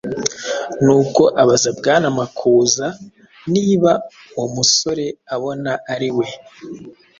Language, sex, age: Kinyarwanda, male, 19-29